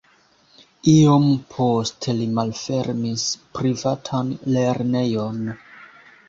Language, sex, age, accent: Esperanto, male, 19-29, Internacia